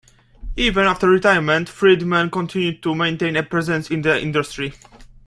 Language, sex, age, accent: English, male, 19-29, United States English